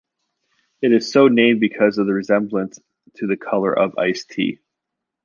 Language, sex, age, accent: English, male, 40-49, Canadian English